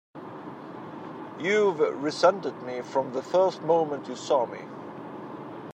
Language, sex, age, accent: English, male, 40-49, England English